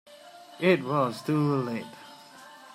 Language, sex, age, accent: English, male, 19-29, India and South Asia (India, Pakistan, Sri Lanka)